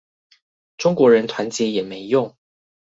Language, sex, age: Chinese, male, 19-29